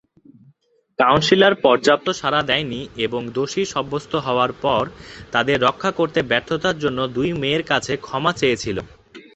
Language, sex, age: Bengali, male, 19-29